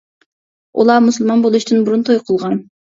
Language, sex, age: Uyghur, female, 19-29